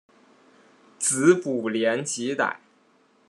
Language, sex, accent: Chinese, male, 出生地：湖北省